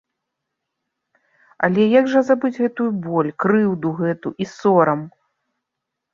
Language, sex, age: Belarusian, female, 30-39